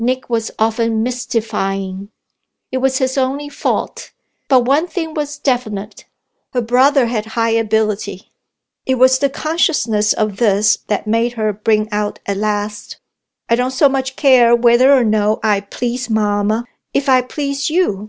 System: none